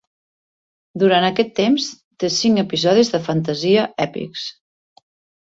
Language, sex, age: Catalan, female, 50-59